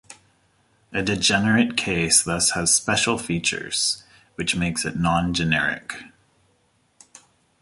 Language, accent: English, United States English